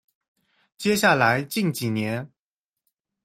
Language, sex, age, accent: Chinese, male, 19-29, 出生地：江苏省